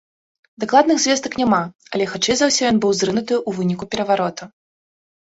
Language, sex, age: Belarusian, female, 30-39